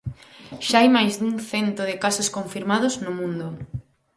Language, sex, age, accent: Galician, female, 19-29, Normativo (estándar)